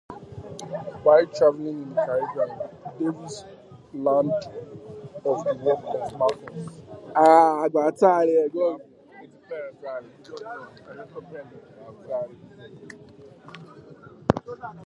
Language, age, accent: English, 30-39, England English